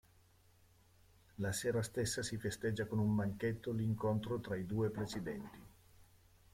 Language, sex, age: Italian, male, 50-59